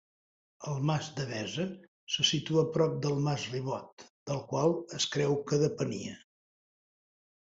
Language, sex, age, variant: Catalan, male, 60-69, Central